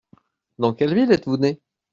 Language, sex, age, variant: French, male, 30-39, Français de métropole